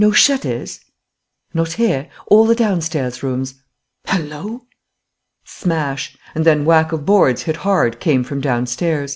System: none